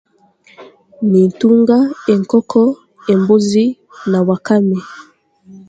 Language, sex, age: Chiga, female, 19-29